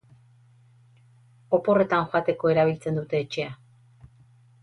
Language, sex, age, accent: Basque, female, 40-49, Erdialdekoa edo Nafarra (Gipuzkoa, Nafarroa)